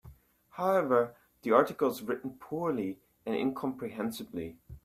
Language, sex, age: English, male, 19-29